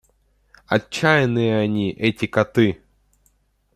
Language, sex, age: Russian, male, under 19